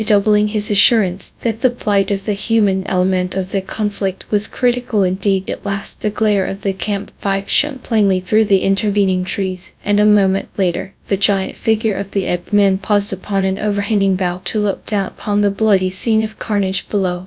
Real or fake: fake